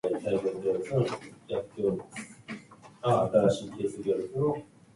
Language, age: English, 19-29